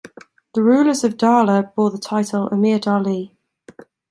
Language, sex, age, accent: English, female, 19-29, Welsh English